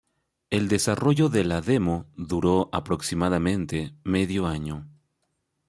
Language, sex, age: Spanish, male, 40-49